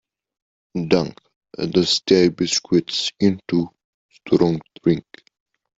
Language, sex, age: English, male, 19-29